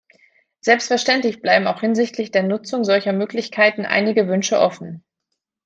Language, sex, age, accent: German, female, 30-39, Deutschland Deutsch